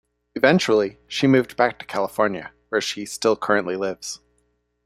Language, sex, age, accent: English, male, 30-39, United States English